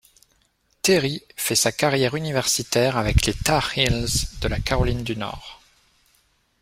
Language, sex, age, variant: French, male, 30-39, Français de métropole